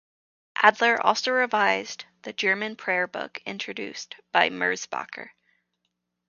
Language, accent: English, United States English; Canadian English